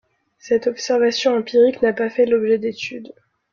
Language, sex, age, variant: French, female, 19-29, Français de métropole